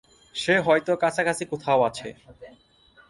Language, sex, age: Bengali, male, 19-29